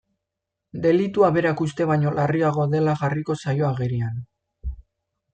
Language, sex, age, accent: Basque, male, 19-29, Mendebalekoa (Araba, Bizkaia, Gipuzkoako mendebaleko herri batzuk)